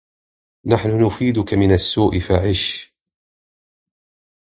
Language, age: Arabic, 19-29